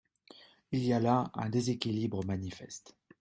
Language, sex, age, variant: French, male, 30-39, Français de métropole